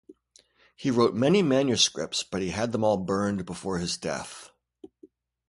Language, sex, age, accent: English, male, 50-59, United States English